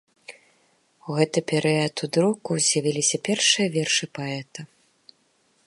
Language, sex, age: Belarusian, female, 19-29